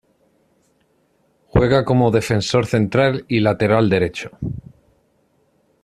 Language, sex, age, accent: Spanish, male, 19-29, España: Sur peninsular (Andalucia, Extremadura, Murcia)